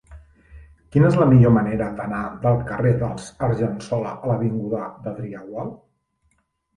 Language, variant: Catalan, Central